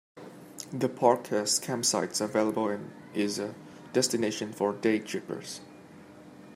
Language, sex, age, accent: English, male, 19-29, United States English